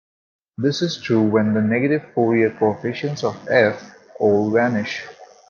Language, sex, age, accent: English, male, 19-29, India and South Asia (India, Pakistan, Sri Lanka)